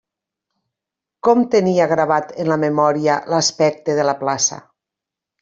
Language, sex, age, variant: Catalan, female, 50-59, Nord-Occidental